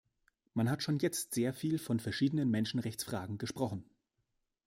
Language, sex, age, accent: German, male, 19-29, Deutschland Deutsch